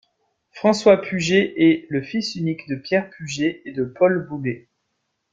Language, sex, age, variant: French, male, 19-29, Français de métropole